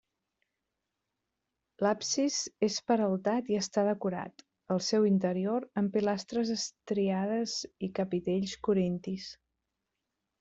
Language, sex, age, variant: Catalan, female, 40-49, Central